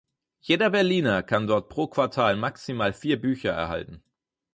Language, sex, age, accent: German, male, 19-29, Deutschland Deutsch